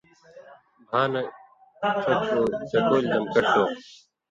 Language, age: Indus Kohistani, 19-29